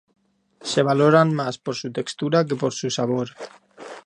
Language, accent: Spanish, España: Norte peninsular (Asturias, Castilla y León, Cantabria, País Vasco, Navarra, Aragón, La Rioja, Guadalajara, Cuenca)